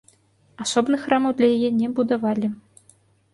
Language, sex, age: Belarusian, female, 30-39